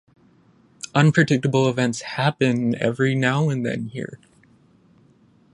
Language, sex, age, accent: English, male, 19-29, United States English